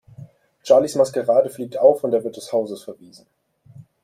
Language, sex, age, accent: German, male, 19-29, Deutschland Deutsch